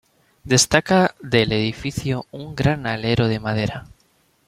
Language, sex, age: Spanish, male, 19-29